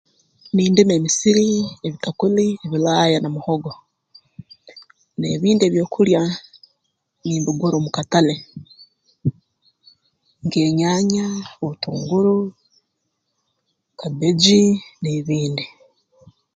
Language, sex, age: Tooro, female, 19-29